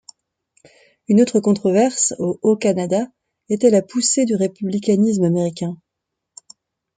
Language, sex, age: French, female, 40-49